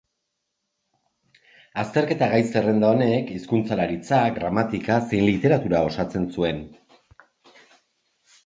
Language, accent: Basque, Erdialdekoa edo Nafarra (Gipuzkoa, Nafarroa)